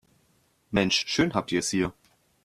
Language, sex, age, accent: German, male, under 19, Deutschland Deutsch